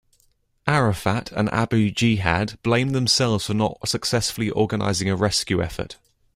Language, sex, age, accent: English, male, under 19, England English